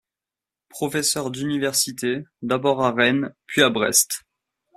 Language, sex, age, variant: French, male, 19-29, Français de métropole